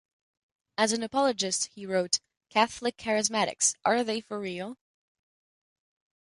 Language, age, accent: English, 19-29, United States English